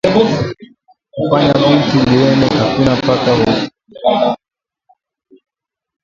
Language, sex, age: Swahili, male, 19-29